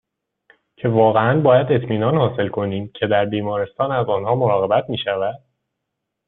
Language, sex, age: Persian, male, 19-29